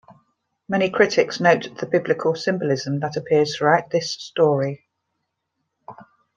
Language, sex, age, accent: English, female, 40-49, England English